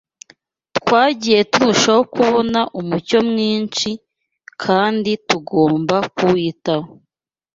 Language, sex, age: Kinyarwanda, female, 19-29